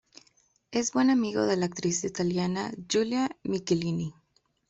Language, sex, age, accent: Spanish, female, 19-29, México